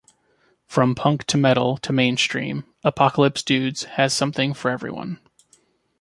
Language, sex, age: English, male, 30-39